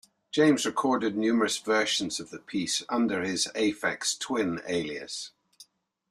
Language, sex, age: English, male, 70-79